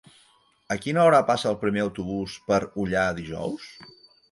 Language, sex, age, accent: Catalan, male, 40-49, Català central